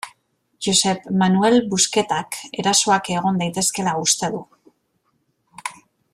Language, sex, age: Basque, female, 30-39